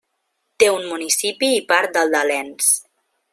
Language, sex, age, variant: Catalan, female, 19-29, Central